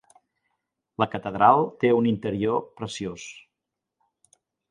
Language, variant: Catalan, Central